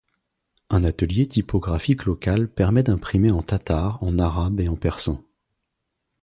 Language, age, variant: French, 30-39, Français de métropole